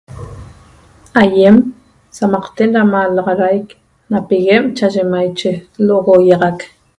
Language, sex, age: Toba, female, 40-49